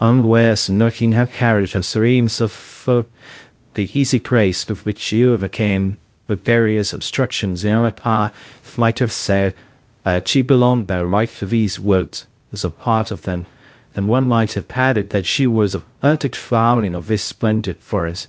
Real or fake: fake